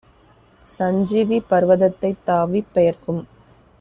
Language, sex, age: Tamil, female, 30-39